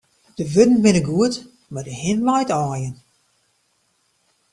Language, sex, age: Western Frisian, female, 50-59